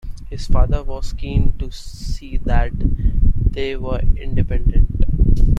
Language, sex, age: English, male, 19-29